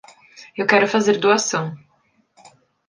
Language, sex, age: Portuguese, female, 19-29